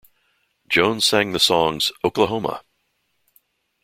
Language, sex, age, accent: English, male, 60-69, United States English